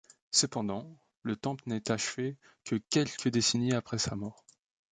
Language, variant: French, Français de métropole